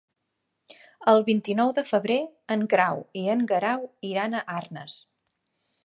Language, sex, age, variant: Catalan, female, 40-49, Central